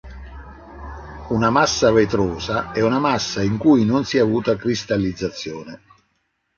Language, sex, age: Italian, male, 50-59